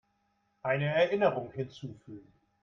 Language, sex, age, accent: German, male, 60-69, Deutschland Deutsch